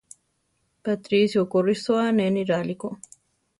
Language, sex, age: Central Tarahumara, female, 30-39